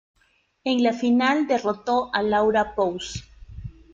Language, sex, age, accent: Spanish, female, 30-39, Andino-Pacífico: Colombia, Perú, Ecuador, oeste de Bolivia y Venezuela andina